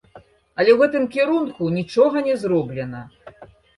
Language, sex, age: Belarusian, female, 60-69